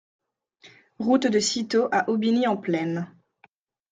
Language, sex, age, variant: French, female, 19-29, Français de métropole